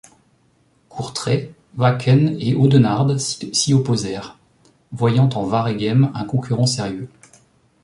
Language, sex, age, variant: French, male, 40-49, Français de métropole